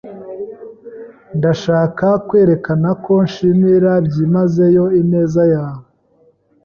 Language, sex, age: Kinyarwanda, male, 19-29